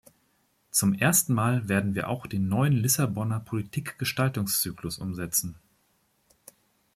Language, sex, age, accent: German, male, 30-39, Deutschland Deutsch